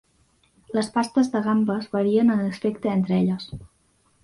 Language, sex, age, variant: Catalan, female, under 19, Central